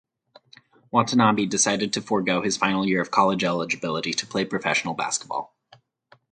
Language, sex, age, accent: English, male, 30-39, United States English